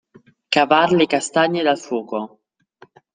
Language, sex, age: Italian, male, under 19